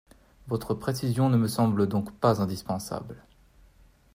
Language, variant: French, Français de métropole